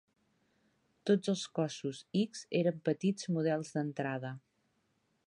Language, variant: Catalan, Central